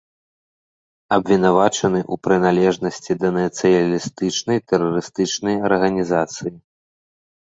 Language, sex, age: Belarusian, male, 30-39